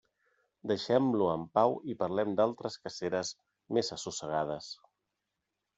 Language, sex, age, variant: Catalan, male, 40-49, Central